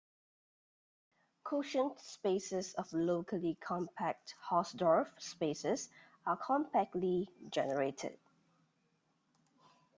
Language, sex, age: English, female, 30-39